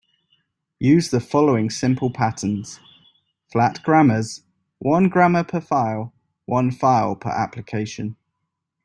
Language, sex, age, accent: English, male, 19-29, England English